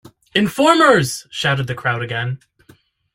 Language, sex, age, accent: English, male, 30-39, United States English